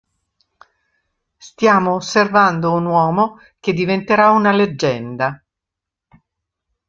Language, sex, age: Italian, female, 70-79